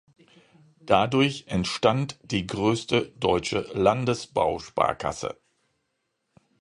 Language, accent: German, Deutschland Deutsch